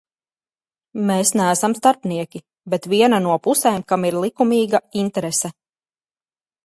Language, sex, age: Latvian, female, 30-39